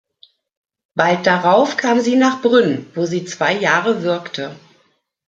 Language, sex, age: German, female, 50-59